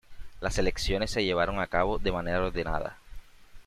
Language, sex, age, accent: Spanish, male, 30-39, Caribe: Cuba, Venezuela, Puerto Rico, República Dominicana, Panamá, Colombia caribeña, México caribeño, Costa del golfo de México